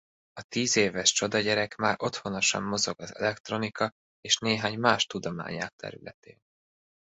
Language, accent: Hungarian, budapesti